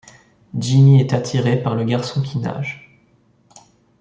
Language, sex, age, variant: French, male, 19-29, Français de métropole